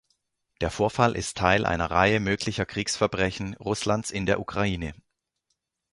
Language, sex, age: German, male, 40-49